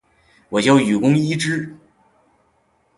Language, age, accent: Chinese, 19-29, 出生地：吉林省